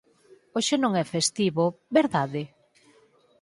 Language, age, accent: Galician, 40-49, Oriental (común en zona oriental)